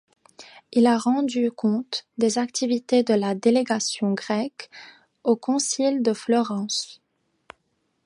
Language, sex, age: French, female, 19-29